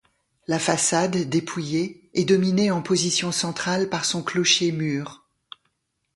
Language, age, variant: French, 60-69, Français de métropole